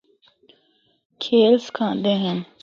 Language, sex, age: Northern Hindko, female, 19-29